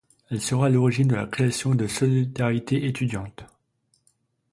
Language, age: French, 30-39